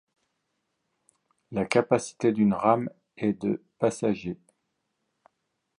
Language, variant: French, Français de métropole